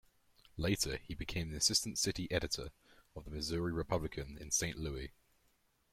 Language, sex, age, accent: English, male, under 19, England English